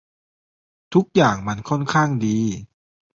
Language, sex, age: Thai, male, 30-39